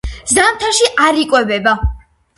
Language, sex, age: Georgian, female, 19-29